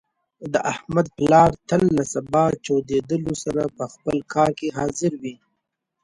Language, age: Pashto, 19-29